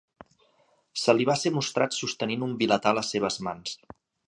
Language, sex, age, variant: Catalan, male, 50-59, Central